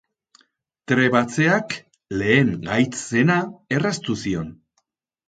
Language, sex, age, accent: Basque, male, 60-69, Erdialdekoa edo Nafarra (Gipuzkoa, Nafarroa)